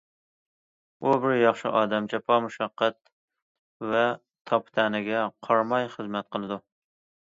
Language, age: Uyghur, 30-39